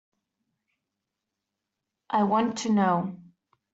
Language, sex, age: English, female, 19-29